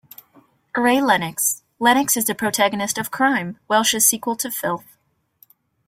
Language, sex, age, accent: English, female, under 19, United States English